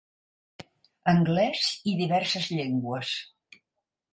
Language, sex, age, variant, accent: Catalan, female, 70-79, Central, central